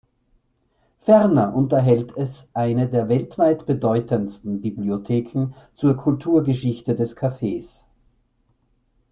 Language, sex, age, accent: German, male, 40-49, Österreichisches Deutsch